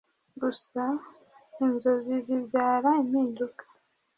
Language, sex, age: Kinyarwanda, female, 30-39